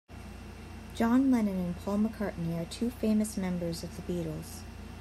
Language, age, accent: English, 19-29, United States English